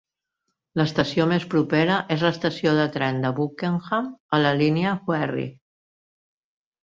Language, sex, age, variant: Catalan, female, 60-69, Central